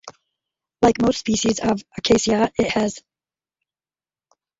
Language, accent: English, United States English